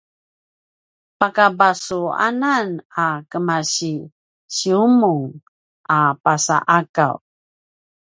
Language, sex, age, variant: Paiwan, female, 50-59, pinayuanan a kinaikacedasan (東排灣語)